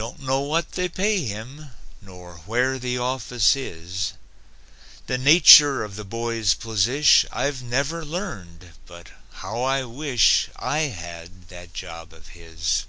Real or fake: real